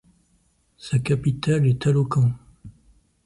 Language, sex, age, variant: French, male, 40-49, Français de métropole